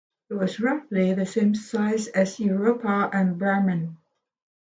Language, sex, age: English, female, 50-59